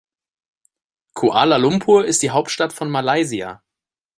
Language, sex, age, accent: German, male, 30-39, Deutschland Deutsch